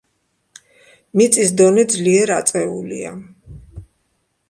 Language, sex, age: Georgian, female, 60-69